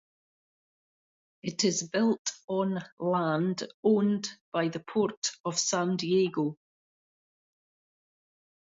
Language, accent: English, Scottish English